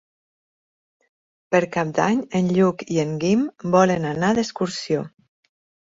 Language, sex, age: Catalan, female, 40-49